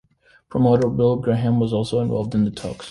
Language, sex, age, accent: English, male, 19-29, United States English